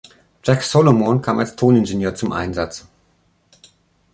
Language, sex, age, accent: German, male, 50-59, Deutschland Deutsch